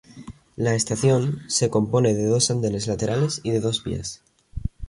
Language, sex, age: Spanish, male, under 19